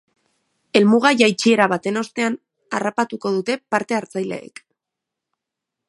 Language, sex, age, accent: Basque, female, 19-29, Erdialdekoa edo Nafarra (Gipuzkoa, Nafarroa)